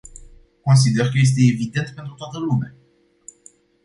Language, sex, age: Romanian, male, 19-29